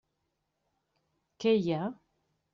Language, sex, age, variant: Catalan, female, 30-39, Central